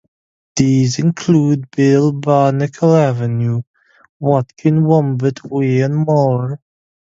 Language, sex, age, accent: English, male, 19-29, England English